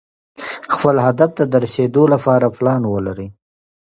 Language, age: Pashto, 30-39